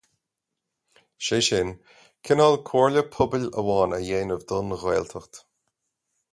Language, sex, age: Irish, male, 40-49